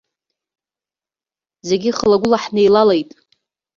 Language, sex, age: Abkhazian, female, 30-39